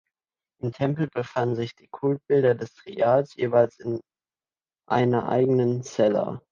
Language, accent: German, Deutschland Deutsch